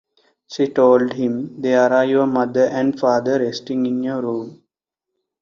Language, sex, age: English, male, 19-29